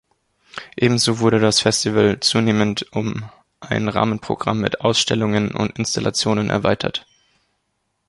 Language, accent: German, Deutschland Deutsch